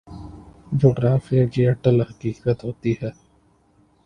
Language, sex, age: Urdu, male, 19-29